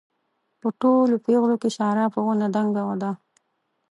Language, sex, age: Pashto, female, 30-39